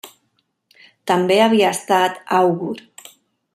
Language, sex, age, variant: Catalan, female, 40-49, Central